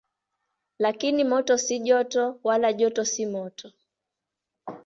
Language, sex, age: Swahili, female, 19-29